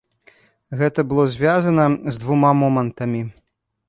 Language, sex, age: Belarusian, male, 30-39